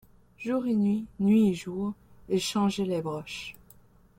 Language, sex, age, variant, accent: French, female, under 19, Français d'Amérique du Nord, Français du Canada